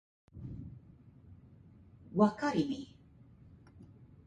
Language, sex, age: Japanese, female, 40-49